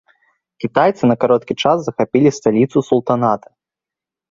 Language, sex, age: Belarusian, male, under 19